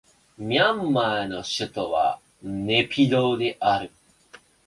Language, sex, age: Japanese, male, 19-29